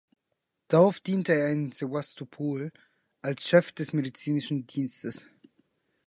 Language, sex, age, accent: German, male, 19-29, Deutschland Deutsch